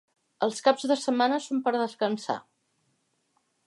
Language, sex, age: Catalan, female, 60-69